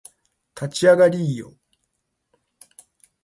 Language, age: Japanese, 40-49